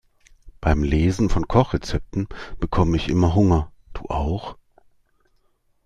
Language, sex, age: German, male, 50-59